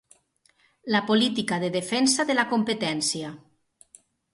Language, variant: Catalan, Nord-Occidental